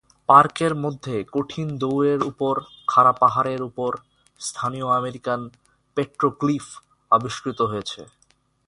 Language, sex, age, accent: Bengali, male, 19-29, Bengali